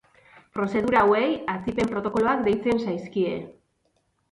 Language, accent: Basque, Mendebalekoa (Araba, Bizkaia, Gipuzkoako mendebaleko herri batzuk)